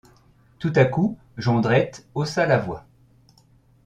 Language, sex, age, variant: French, male, 30-39, Français de métropole